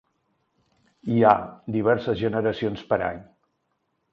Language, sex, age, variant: Catalan, male, 60-69, Central